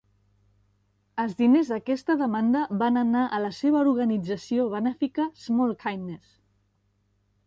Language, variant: Catalan, Central